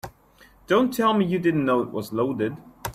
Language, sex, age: English, male, 19-29